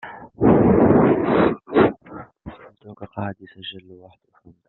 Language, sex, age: French, male, 19-29